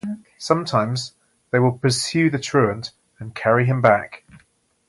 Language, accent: English, England English